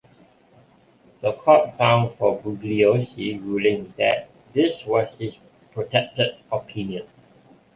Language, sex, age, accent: English, male, 30-39, Malaysian English